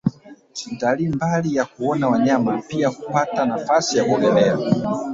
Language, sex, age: Swahili, male, 19-29